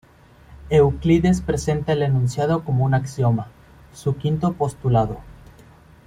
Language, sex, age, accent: Spanish, male, under 19, México